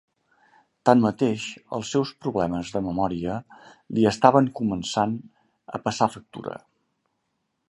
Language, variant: Catalan, Central